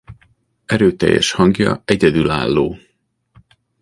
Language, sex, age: Hungarian, male, 40-49